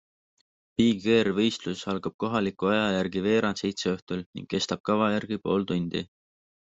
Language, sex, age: Estonian, male, 19-29